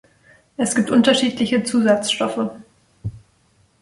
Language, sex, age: German, female, 19-29